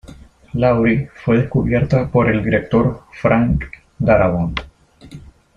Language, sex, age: Spanish, male, 30-39